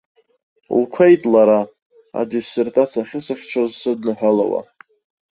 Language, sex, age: Abkhazian, male, 19-29